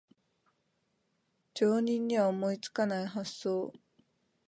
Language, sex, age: Japanese, female, 19-29